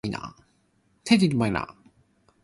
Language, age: Cantonese, 19-29